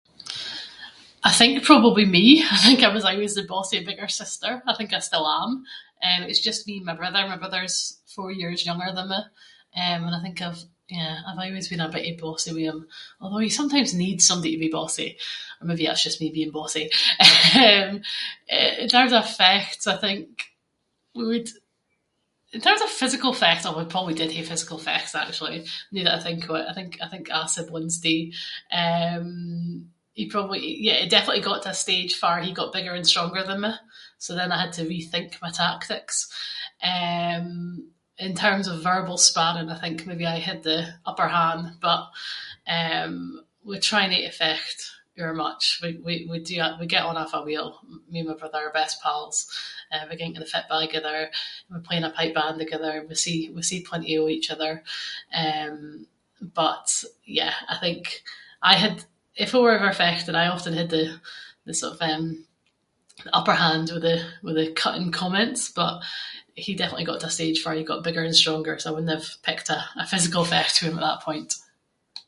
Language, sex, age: Scots, female, 30-39